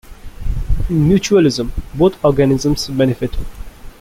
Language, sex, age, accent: English, male, 19-29, India and South Asia (India, Pakistan, Sri Lanka)